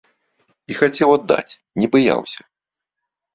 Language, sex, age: Belarusian, male, 40-49